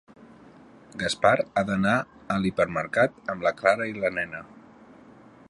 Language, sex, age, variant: Catalan, male, 40-49, Central